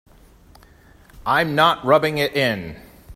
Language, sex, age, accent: English, male, 30-39, United States English